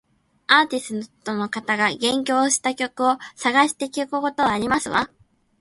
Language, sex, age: Japanese, female, 19-29